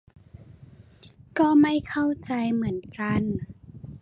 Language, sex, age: Thai, female, 19-29